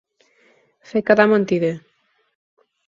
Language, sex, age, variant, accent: Catalan, female, 19-29, Balear, menorquí